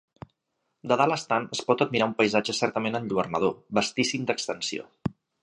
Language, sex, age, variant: Catalan, male, 50-59, Central